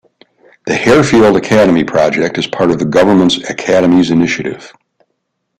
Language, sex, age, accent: English, male, 60-69, United States English